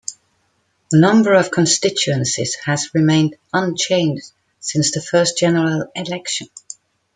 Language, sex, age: English, female, 50-59